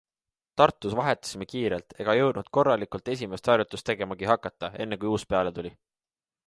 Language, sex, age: Estonian, male, 19-29